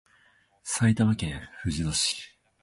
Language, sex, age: Japanese, male, 19-29